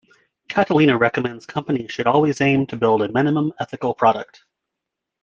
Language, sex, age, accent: English, male, 30-39, United States English